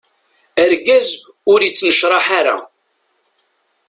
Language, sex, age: Kabyle, female, 60-69